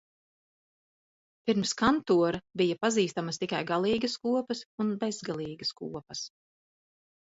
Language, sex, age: Latvian, female, 40-49